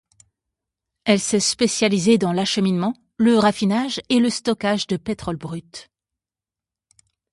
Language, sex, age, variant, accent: French, female, 40-49, Français d'Europe, Français de Suisse